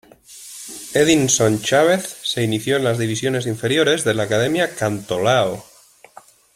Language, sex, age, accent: Spanish, male, 30-39, España: Norte peninsular (Asturias, Castilla y León, Cantabria, País Vasco, Navarra, Aragón, La Rioja, Guadalajara, Cuenca)